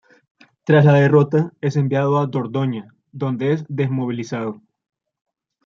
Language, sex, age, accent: Spanish, male, 19-29, América central